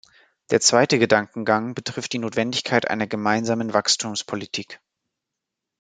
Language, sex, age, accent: German, male, 19-29, Deutschland Deutsch